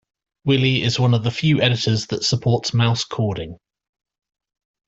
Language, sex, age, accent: English, male, 40-49, England English